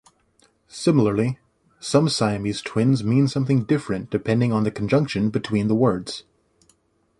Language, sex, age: English, male, 19-29